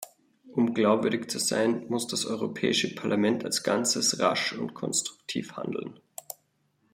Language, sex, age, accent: German, male, 30-39, Österreichisches Deutsch